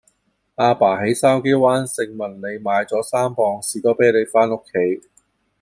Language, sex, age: Cantonese, male, 40-49